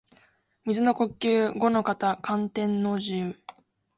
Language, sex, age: Japanese, female, 19-29